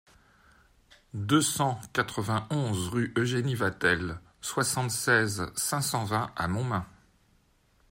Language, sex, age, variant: French, male, 50-59, Français de métropole